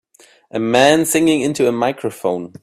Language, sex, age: English, male, 30-39